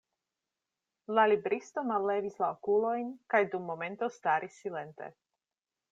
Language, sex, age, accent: Esperanto, female, 40-49, Internacia